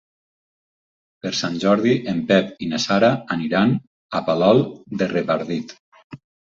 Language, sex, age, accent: Catalan, male, 50-59, valencià